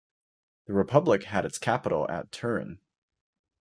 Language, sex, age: English, male, 19-29